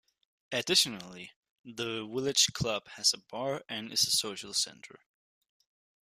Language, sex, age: English, male, under 19